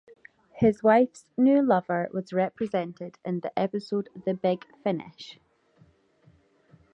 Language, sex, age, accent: English, female, 19-29, Scottish English